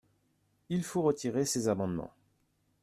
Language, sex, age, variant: French, male, 40-49, Français de métropole